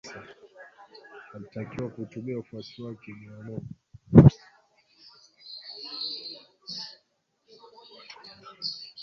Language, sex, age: Swahili, male, 19-29